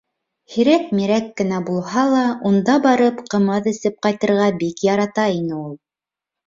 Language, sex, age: Bashkir, female, 19-29